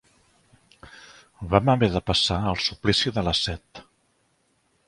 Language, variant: Catalan, Central